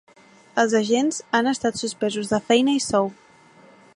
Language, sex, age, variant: Catalan, female, 19-29, Central